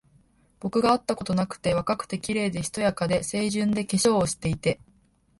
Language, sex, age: Japanese, female, under 19